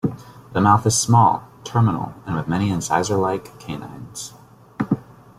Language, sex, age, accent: English, male, 19-29, United States English